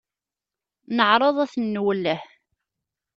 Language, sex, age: Kabyle, female, 19-29